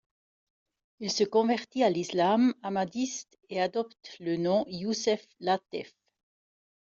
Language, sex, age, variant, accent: French, female, 50-59, Français d'Europe, Français de Suisse